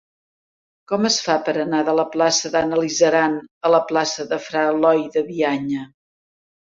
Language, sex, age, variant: Catalan, female, 60-69, Central